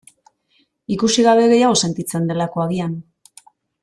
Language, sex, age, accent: Basque, female, 40-49, Mendebalekoa (Araba, Bizkaia, Gipuzkoako mendebaleko herri batzuk)